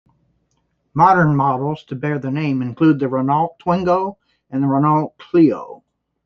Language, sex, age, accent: English, male, 70-79, United States English